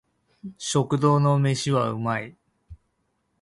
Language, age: Japanese, 30-39